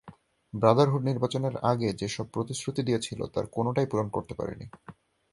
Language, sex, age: Bengali, male, 19-29